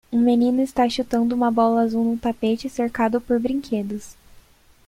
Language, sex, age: Portuguese, female, 19-29